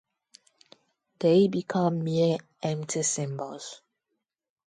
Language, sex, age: English, female, 19-29